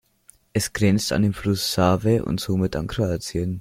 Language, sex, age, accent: German, male, 90+, Österreichisches Deutsch